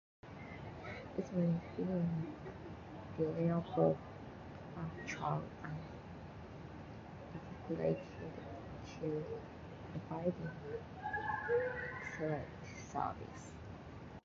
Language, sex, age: English, female, 19-29